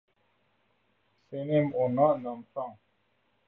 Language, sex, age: Turkmen, male, 30-39